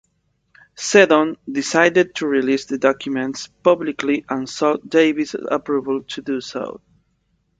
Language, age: English, 19-29